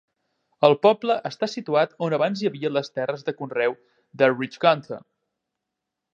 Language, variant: Catalan, Central